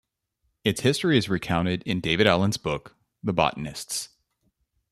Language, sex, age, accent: English, male, 30-39, United States English